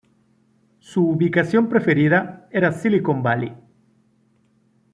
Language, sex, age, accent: Spanish, male, 40-49, México